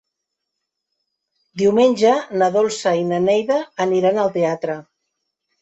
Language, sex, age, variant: Catalan, female, 50-59, Central